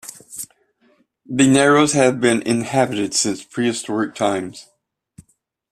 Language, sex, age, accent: English, male, 50-59, United States English